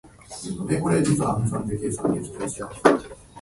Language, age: Japanese, 19-29